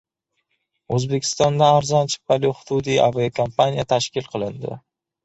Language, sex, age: Uzbek, male, 19-29